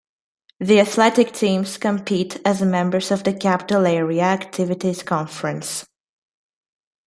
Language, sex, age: English, female, under 19